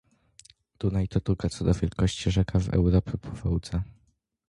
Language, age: Polish, under 19